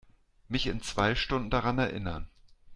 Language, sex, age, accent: German, male, 40-49, Deutschland Deutsch